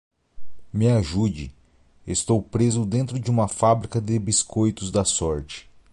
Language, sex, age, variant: Portuguese, male, 30-39, Portuguese (Brasil)